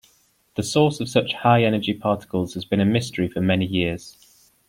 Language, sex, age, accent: English, male, 19-29, England English